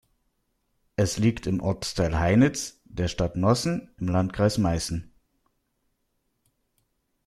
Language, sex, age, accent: German, male, 30-39, Deutschland Deutsch